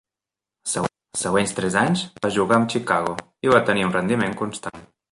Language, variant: Catalan, Central